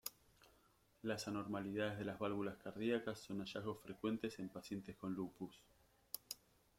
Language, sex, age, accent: Spanish, male, 40-49, Rioplatense: Argentina, Uruguay, este de Bolivia, Paraguay